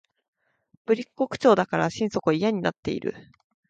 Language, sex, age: Japanese, female, 19-29